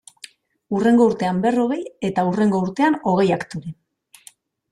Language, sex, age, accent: Basque, female, 40-49, Mendebalekoa (Araba, Bizkaia, Gipuzkoako mendebaleko herri batzuk)